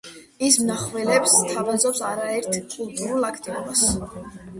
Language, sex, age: Georgian, female, under 19